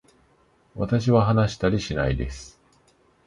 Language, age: Japanese, 19-29